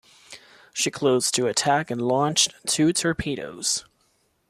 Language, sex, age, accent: English, male, 19-29, United States English